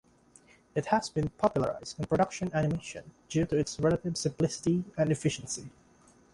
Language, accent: English, Filipino